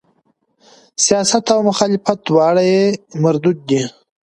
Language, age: Pashto, 19-29